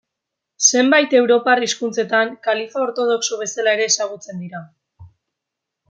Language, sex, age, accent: Basque, female, under 19, Erdialdekoa edo Nafarra (Gipuzkoa, Nafarroa)